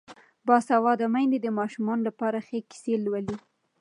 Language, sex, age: Pashto, female, 19-29